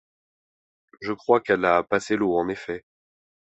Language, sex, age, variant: French, male, 30-39, Français de métropole